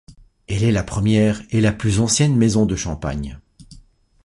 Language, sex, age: French, male, 50-59